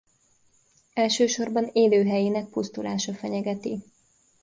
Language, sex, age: Hungarian, female, 19-29